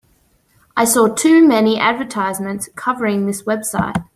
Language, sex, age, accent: English, female, 19-29, Australian English